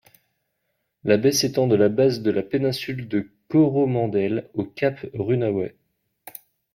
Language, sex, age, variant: French, male, 30-39, Français de métropole